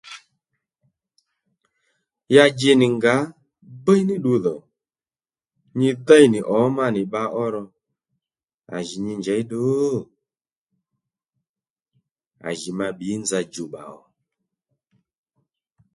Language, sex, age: Lendu, male, 30-39